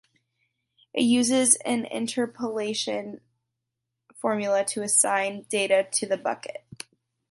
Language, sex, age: English, female, under 19